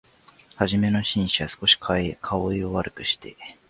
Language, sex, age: Japanese, male, 19-29